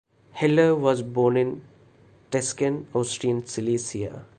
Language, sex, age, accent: English, male, 30-39, India and South Asia (India, Pakistan, Sri Lanka)